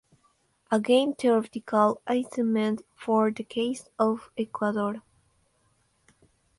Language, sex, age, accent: Spanish, female, under 19, Peru